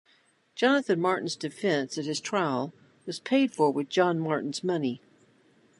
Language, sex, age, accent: English, female, 50-59, United States English